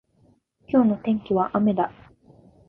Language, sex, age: Japanese, female, under 19